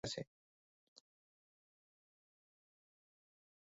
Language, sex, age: Bengali, male, 19-29